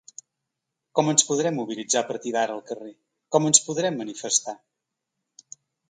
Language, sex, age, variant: Catalan, male, 60-69, Central